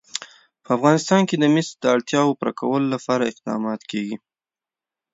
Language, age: Pashto, 19-29